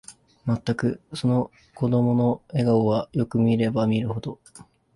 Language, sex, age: Japanese, male, 19-29